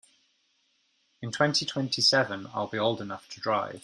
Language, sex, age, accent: English, male, 30-39, England English